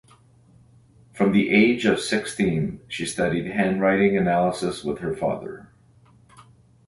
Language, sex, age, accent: English, male, 40-49, Canadian English